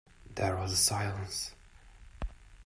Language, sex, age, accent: English, male, under 19, India and South Asia (India, Pakistan, Sri Lanka)